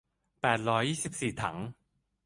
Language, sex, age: Thai, male, 19-29